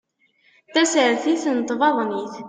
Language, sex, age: Kabyle, female, 19-29